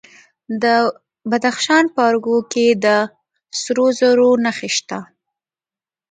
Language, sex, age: Pashto, female, under 19